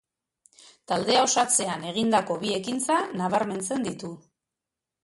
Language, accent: Basque, Mendebalekoa (Araba, Bizkaia, Gipuzkoako mendebaleko herri batzuk)